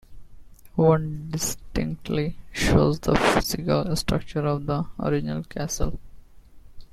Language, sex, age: English, male, 19-29